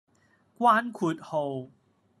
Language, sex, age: Cantonese, male, 40-49